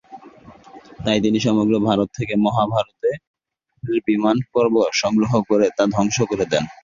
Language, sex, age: Bengali, male, 19-29